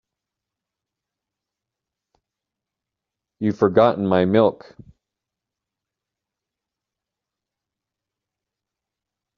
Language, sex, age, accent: English, male, 30-39, United States English